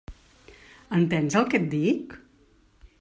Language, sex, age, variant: Catalan, female, 40-49, Central